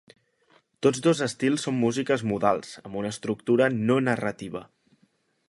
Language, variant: Catalan, Central